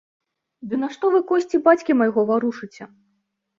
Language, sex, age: Belarusian, female, 19-29